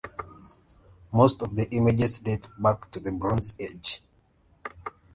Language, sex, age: English, male, 19-29